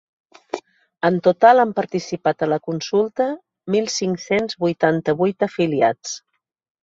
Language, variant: Catalan, Central